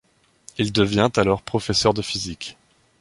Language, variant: French, Français de métropole